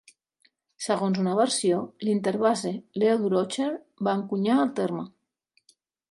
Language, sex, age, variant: Catalan, female, 40-49, Central